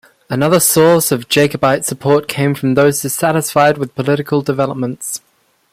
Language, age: English, under 19